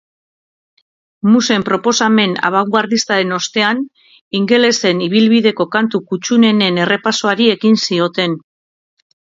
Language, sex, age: Basque, female, 40-49